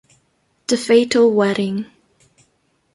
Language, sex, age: Italian, female, 19-29